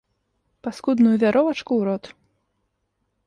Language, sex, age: Belarusian, female, 19-29